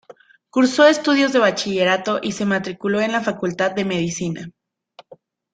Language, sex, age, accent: Spanish, female, 19-29, México